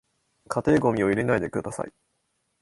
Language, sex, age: Japanese, male, 19-29